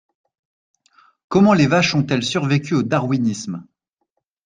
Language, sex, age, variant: French, male, 30-39, Français de métropole